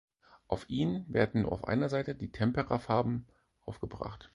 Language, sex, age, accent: German, male, 40-49, Deutschland Deutsch